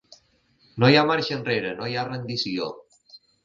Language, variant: Catalan, Balear